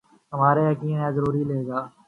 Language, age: Urdu, 19-29